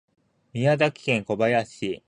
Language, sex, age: Japanese, male, 19-29